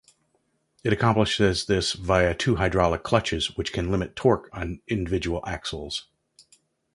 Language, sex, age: English, male, 60-69